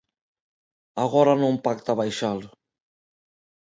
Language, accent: Galician, Neofalante